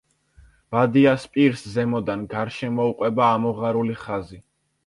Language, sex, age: Georgian, male, under 19